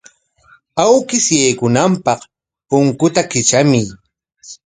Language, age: Corongo Ancash Quechua, 40-49